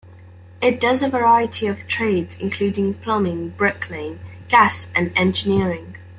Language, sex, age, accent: English, female, under 19, England English